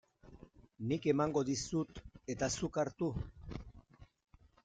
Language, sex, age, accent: Basque, male, 50-59, Erdialdekoa edo Nafarra (Gipuzkoa, Nafarroa)